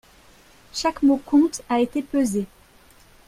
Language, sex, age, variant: French, female, 19-29, Français de métropole